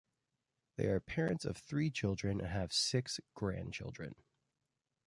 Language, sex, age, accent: English, male, 30-39, United States English